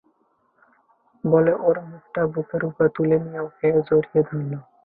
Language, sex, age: Bengali, male, under 19